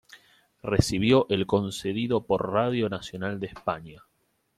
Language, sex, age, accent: Spanish, male, 19-29, Rioplatense: Argentina, Uruguay, este de Bolivia, Paraguay